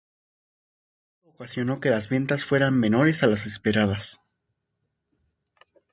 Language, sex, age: Spanish, male, 19-29